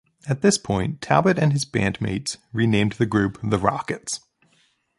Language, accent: English, United States English